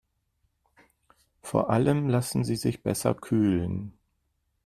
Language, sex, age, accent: German, male, 50-59, Deutschland Deutsch